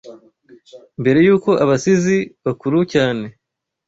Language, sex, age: Kinyarwanda, male, 19-29